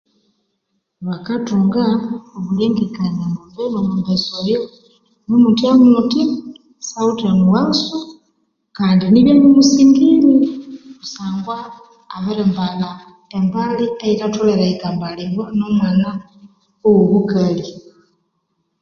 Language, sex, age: Konzo, female, 30-39